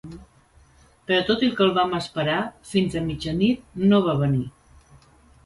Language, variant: Catalan, Central